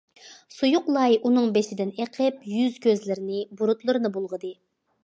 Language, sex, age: Uyghur, female, 19-29